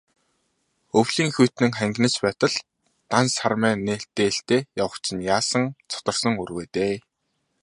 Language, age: Mongolian, 19-29